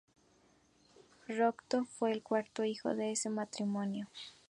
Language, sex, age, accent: Spanish, female, 19-29, México